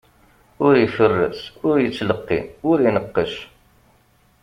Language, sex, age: Kabyle, male, 40-49